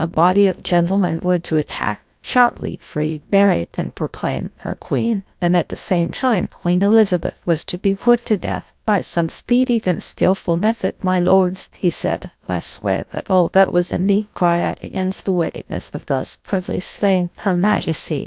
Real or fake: fake